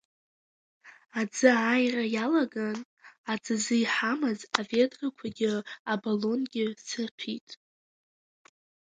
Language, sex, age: Abkhazian, female, under 19